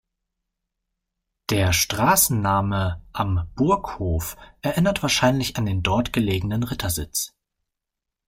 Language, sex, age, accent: German, male, 19-29, Deutschland Deutsch